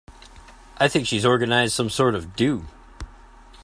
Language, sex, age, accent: English, male, 40-49, United States English